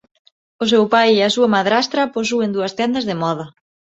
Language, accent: Galician, Neofalante